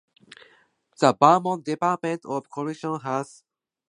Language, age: English, 19-29